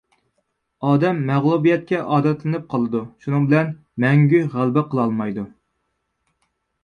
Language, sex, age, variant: Uyghur, male, 80-89, ئۇيغۇر تىلى